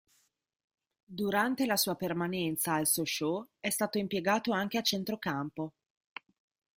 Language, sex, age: Italian, female, 30-39